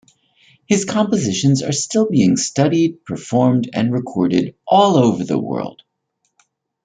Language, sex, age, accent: English, male, 30-39, United States English